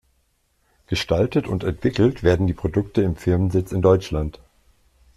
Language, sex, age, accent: German, male, 40-49, Deutschland Deutsch